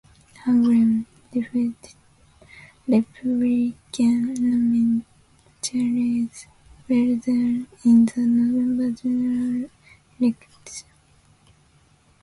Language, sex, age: English, female, 19-29